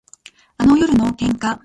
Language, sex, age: Japanese, female, 30-39